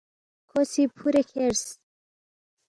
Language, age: Balti, 19-29